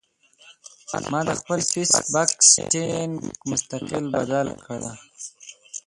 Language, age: Pashto, 19-29